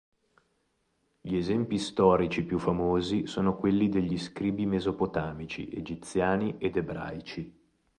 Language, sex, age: Italian, male, 30-39